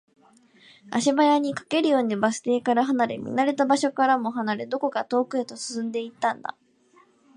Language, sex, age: Japanese, female, 19-29